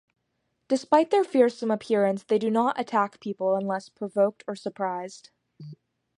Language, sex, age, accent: English, female, under 19, United States English